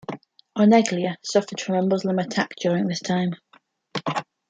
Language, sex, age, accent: English, female, 19-29, England English